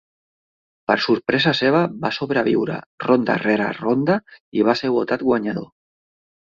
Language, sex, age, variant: Catalan, male, 40-49, Central